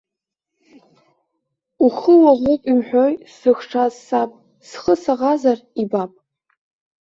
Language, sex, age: Abkhazian, female, under 19